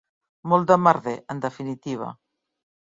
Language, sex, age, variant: Catalan, female, 50-59, Central